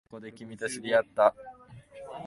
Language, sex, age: Japanese, male, 19-29